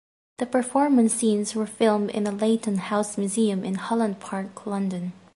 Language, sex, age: English, female, 19-29